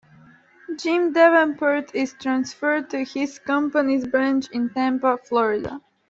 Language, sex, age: English, female, under 19